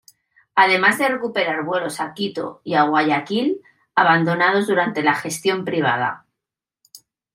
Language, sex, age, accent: Spanish, female, 30-39, España: Centro-Sur peninsular (Madrid, Toledo, Castilla-La Mancha)